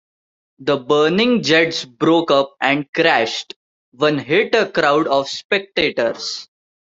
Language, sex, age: English, male, 19-29